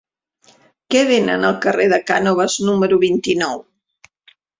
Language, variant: Catalan, Central